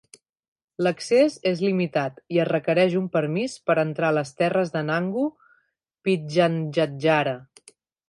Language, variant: Catalan, Central